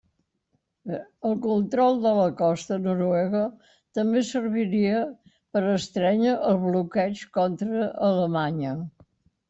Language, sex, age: Catalan, female, 90+